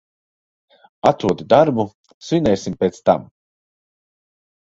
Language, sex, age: Latvian, male, 30-39